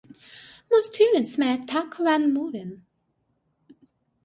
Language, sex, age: English, female, 19-29